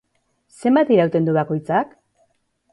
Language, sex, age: Basque, female, 30-39